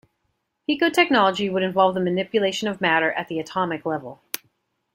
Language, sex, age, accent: English, female, 40-49, United States English